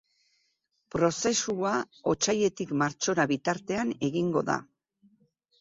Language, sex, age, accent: Basque, female, 60-69, Mendebalekoa (Araba, Bizkaia, Gipuzkoako mendebaleko herri batzuk)